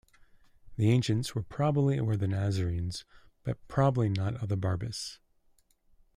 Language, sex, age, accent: English, male, 30-39, Canadian English